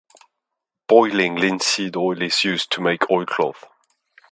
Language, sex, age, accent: English, male, 30-39, french accent